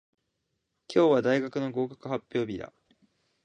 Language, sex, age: Japanese, male, 19-29